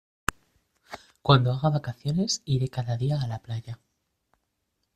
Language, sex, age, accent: Spanish, male, 19-29, España: Centro-Sur peninsular (Madrid, Toledo, Castilla-La Mancha)